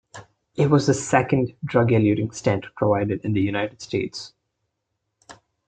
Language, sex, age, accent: English, male, 19-29, India and South Asia (India, Pakistan, Sri Lanka)